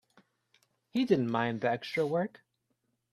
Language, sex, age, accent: English, male, 19-29, United States English